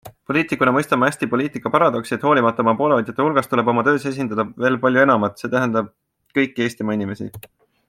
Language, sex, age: Estonian, male, 19-29